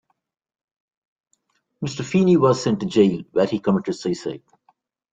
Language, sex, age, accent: English, male, 40-49, India and South Asia (India, Pakistan, Sri Lanka)